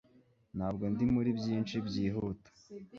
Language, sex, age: Kinyarwanda, male, 19-29